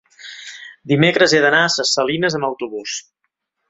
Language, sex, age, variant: Catalan, male, 30-39, Central